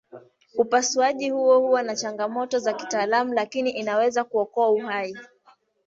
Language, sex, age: Swahili, female, 19-29